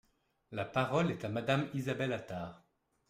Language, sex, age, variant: French, male, 30-39, Français de métropole